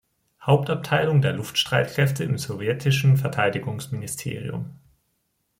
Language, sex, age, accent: German, male, 19-29, Deutschland Deutsch